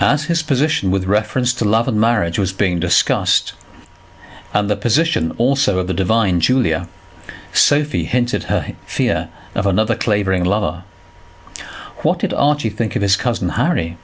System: none